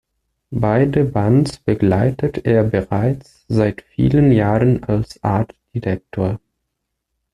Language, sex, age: German, male, 19-29